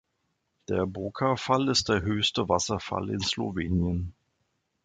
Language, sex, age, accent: German, male, 50-59, Deutschland Deutsch